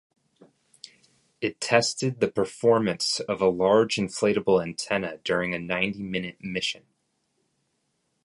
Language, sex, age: English, male, 30-39